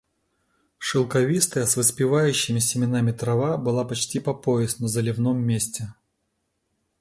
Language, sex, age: Russian, male, 40-49